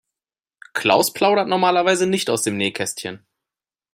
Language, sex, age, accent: German, male, 30-39, Deutschland Deutsch